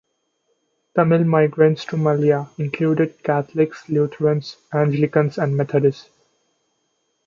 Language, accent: English, India and South Asia (India, Pakistan, Sri Lanka)